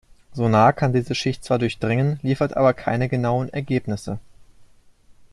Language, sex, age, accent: German, male, 19-29, Deutschland Deutsch